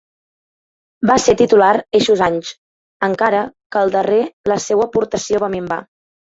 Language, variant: Catalan, Central